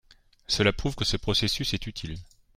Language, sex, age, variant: French, male, 40-49, Français de métropole